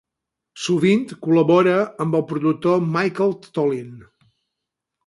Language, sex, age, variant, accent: Catalan, male, 50-59, Balear, menorquí